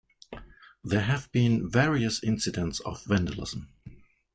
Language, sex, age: English, male, 50-59